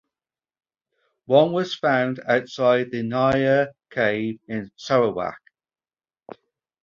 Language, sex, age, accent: English, male, 40-49, England English